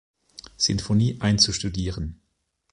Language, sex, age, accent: German, male, 40-49, Deutschland Deutsch